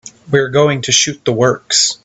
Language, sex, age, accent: English, male, 19-29, United States English